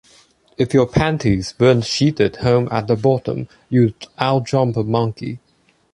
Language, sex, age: English, male, 19-29